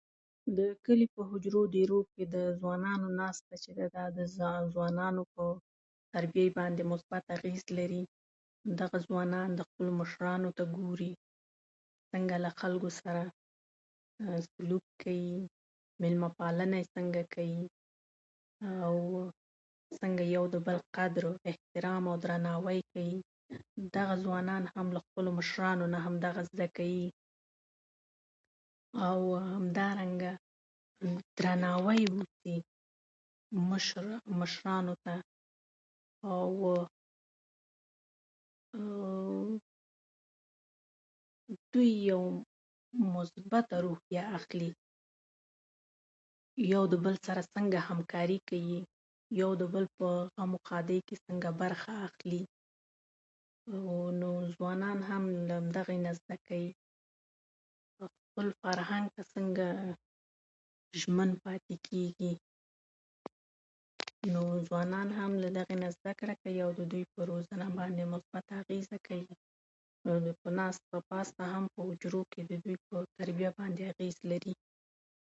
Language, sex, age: Pashto, female, 30-39